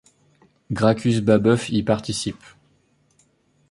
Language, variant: French, Français de métropole